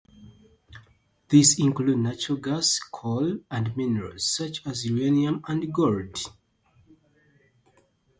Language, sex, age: English, female, 19-29